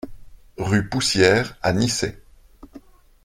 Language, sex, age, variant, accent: French, male, 40-49, Français d'Europe, Français de Belgique